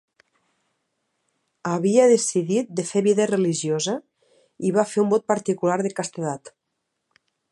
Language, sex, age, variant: Catalan, female, 40-49, Nord-Occidental